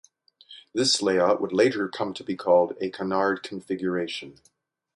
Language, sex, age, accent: English, male, 60-69, United States English